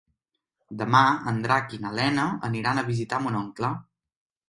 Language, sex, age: Catalan, male, 19-29